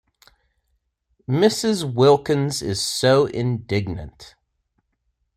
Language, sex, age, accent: English, male, 40-49, United States English